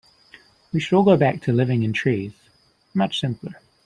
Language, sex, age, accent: English, male, 30-39, New Zealand English